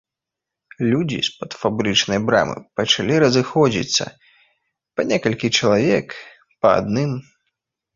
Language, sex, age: Belarusian, male, 19-29